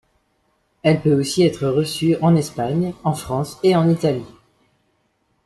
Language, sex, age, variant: French, male, 19-29, Français de métropole